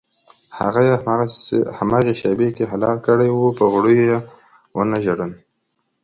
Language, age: Pashto, 19-29